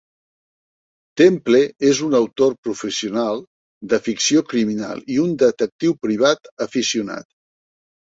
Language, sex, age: Catalan, male, 50-59